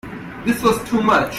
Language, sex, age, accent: English, male, 19-29, India and South Asia (India, Pakistan, Sri Lanka)